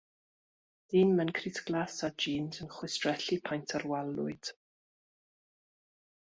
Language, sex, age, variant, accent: Welsh, female, 40-49, South-Western Welsh, Y Deyrnas Unedig Cymraeg